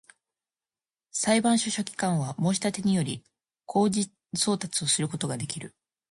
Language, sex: Japanese, female